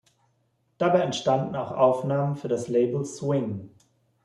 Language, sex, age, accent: German, male, 40-49, Deutschland Deutsch